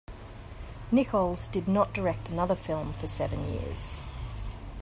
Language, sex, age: English, female, 30-39